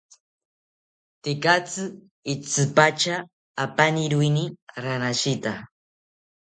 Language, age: South Ucayali Ashéninka, under 19